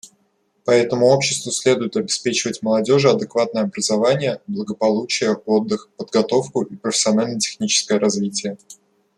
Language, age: Russian, 19-29